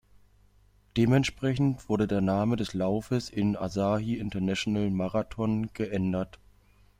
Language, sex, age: German, male, 19-29